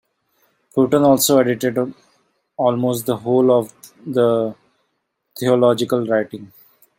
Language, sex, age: English, male, 19-29